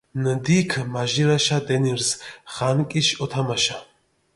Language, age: Mingrelian, 30-39